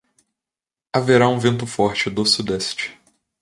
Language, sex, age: Portuguese, male, 19-29